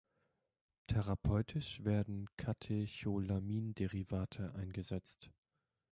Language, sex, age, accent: German, male, 30-39, Deutschland Deutsch